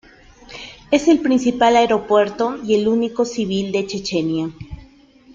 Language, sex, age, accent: Spanish, female, 30-39, Andino-Pacífico: Colombia, Perú, Ecuador, oeste de Bolivia y Venezuela andina